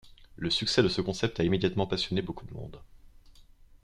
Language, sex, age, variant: French, male, 19-29, Français de métropole